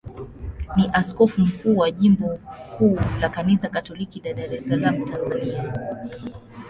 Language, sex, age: Swahili, female, 19-29